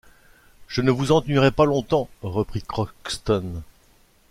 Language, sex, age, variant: French, male, 40-49, Français de métropole